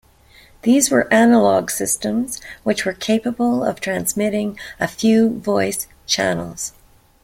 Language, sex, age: English, female, 50-59